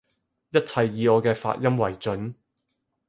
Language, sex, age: Cantonese, male, 30-39